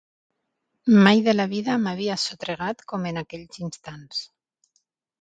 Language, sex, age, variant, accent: Catalan, female, 50-59, Nord-Occidental, Tortosí